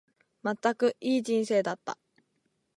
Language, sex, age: Japanese, female, 19-29